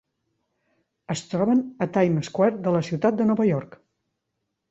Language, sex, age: Catalan, female, 50-59